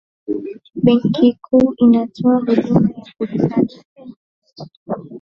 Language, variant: Swahili, Kiswahili Sanifu (EA)